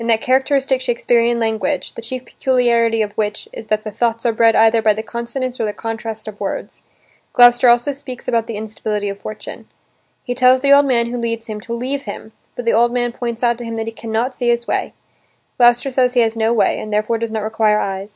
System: none